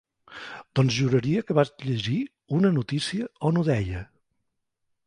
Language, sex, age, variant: Catalan, male, 40-49, Central